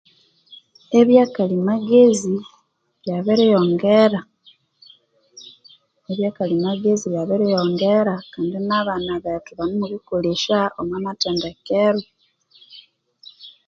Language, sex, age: Konzo, female, 30-39